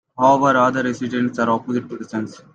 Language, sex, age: English, male, 19-29